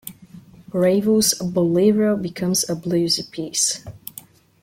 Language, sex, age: English, male, under 19